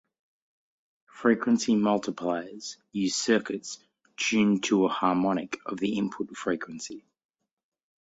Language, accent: English, Australian English